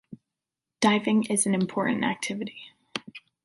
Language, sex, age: English, female, 19-29